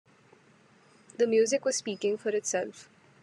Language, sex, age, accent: English, female, 19-29, India and South Asia (India, Pakistan, Sri Lanka)